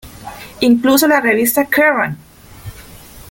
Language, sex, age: Spanish, female, 30-39